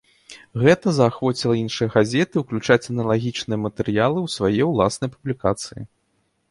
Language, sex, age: Belarusian, male, 30-39